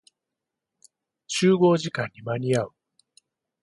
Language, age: Japanese, 50-59